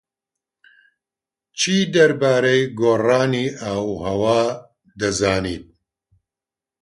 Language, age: Central Kurdish, 60-69